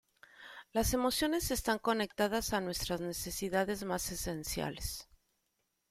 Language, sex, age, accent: Spanish, female, 40-49, México